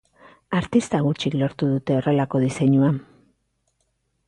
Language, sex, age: Basque, female, 40-49